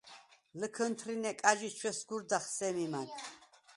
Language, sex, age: Svan, female, 70-79